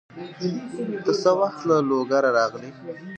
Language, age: Pashto, 19-29